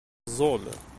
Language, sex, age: Kabyle, male, 30-39